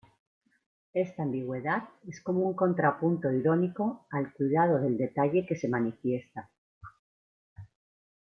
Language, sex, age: Spanish, female, 50-59